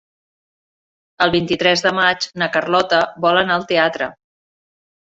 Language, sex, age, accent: Catalan, female, 50-59, Català central